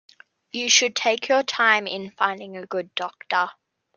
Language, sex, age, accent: English, male, under 19, Australian English